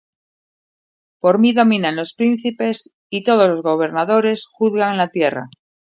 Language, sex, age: Spanish, female, 50-59